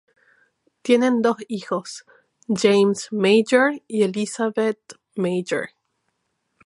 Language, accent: Spanish, Rioplatense: Argentina, Uruguay, este de Bolivia, Paraguay